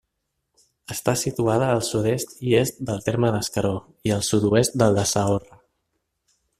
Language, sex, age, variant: Catalan, male, 30-39, Central